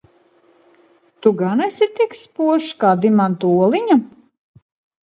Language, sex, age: Latvian, female, 50-59